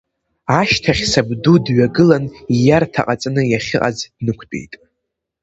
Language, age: Abkhazian, under 19